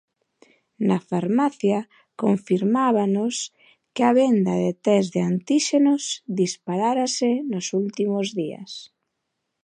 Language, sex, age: Galician, female, 19-29